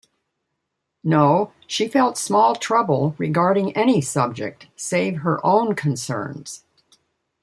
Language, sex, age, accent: English, female, 70-79, United States English